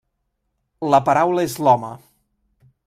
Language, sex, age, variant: Catalan, male, 19-29, Central